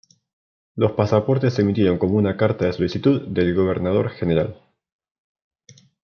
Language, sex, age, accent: Spanish, male, 19-29, Rioplatense: Argentina, Uruguay, este de Bolivia, Paraguay